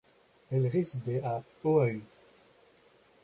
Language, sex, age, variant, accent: French, male, 19-29, Français d'Amérique du Nord, Français du Canada